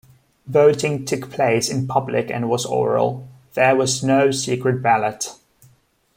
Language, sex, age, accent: English, male, 19-29, England English